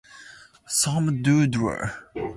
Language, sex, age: English, male, 19-29